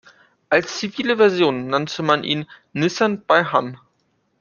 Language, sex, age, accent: German, male, under 19, Deutschland Deutsch